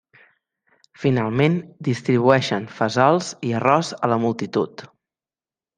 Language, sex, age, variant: Catalan, female, 40-49, Central